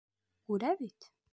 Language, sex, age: Bashkir, female, under 19